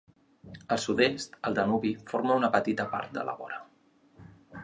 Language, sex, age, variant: Catalan, male, 30-39, Central